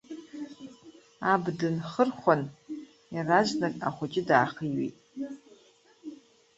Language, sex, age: Abkhazian, female, 50-59